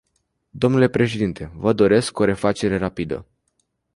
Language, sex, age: Romanian, male, 19-29